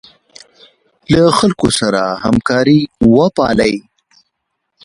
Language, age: Pashto, 30-39